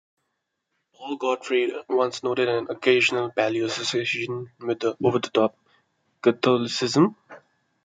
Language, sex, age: English, male, 19-29